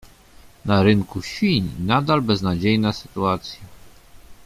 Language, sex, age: Polish, male, 30-39